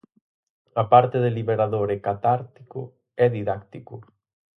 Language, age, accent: Galician, 19-29, Atlántico (seseo e gheada)